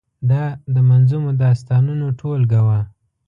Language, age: Pashto, 19-29